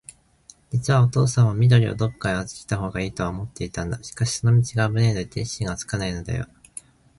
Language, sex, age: Japanese, male, 19-29